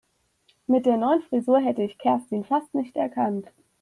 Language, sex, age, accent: German, female, 19-29, Deutschland Deutsch